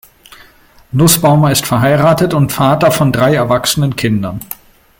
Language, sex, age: German, male, 40-49